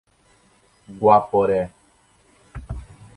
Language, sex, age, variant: Portuguese, male, 30-39, Portuguese (Brasil)